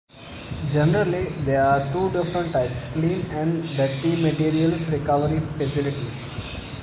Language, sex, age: English, male, 19-29